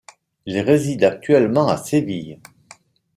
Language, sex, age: French, male, 50-59